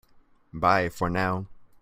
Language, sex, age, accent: English, male, 19-29, United States English